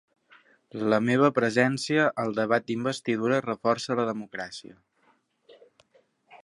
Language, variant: Catalan, Central